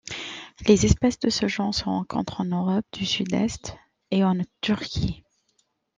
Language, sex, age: French, male, 40-49